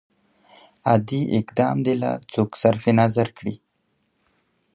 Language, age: Pashto, 30-39